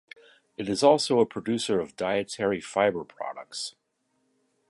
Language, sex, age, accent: English, male, 50-59, United States English